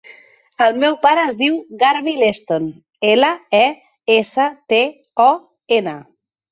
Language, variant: Catalan, Central